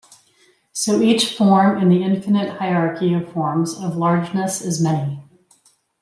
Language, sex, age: English, female, 50-59